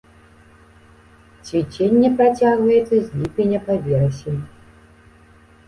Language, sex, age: Belarusian, female, 19-29